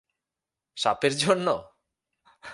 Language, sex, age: Bengali, male, 30-39